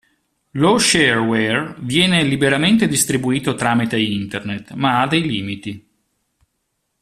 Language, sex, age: Italian, male, 40-49